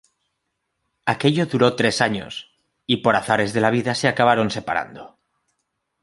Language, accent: Spanish, España: Norte peninsular (Asturias, Castilla y León, Cantabria, País Vasco, Navarra, Aragón, La Rioja, Guadalajara, Cuenca)